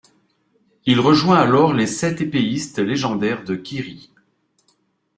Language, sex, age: French, male, 40-49